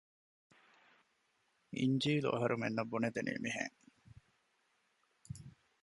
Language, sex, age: Divehi, male, 30-39